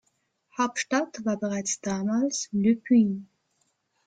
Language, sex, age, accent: German, female, 19-29, Österreichisches Deutsch